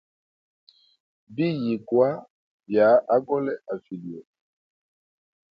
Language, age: Hemba, 40-49